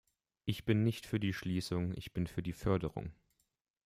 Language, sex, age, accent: German, male, 19-29, Deutschland Deutsch